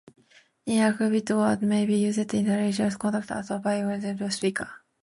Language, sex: English, female